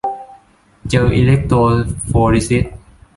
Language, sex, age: Thai, male, 19-29